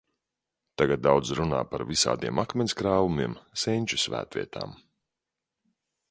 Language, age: Latvian, 30-39